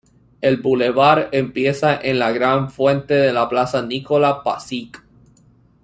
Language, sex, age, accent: Spanish, male, 19-29, Caribe: Cuba, Venezuela, Puerto Rico, República Dominicana, Panamá, Colombia caribeña, México caribeño, Costa del golfo de México